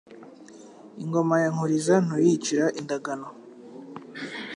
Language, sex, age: Kinyarwanda, male, 19-29